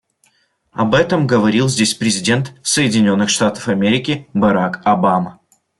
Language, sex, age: Russian, male, 19-29